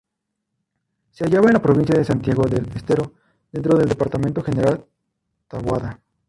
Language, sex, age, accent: Spanish, male, 19-29, México